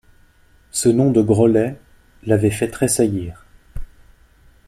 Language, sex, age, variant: French, male, 19-29, Français de métropole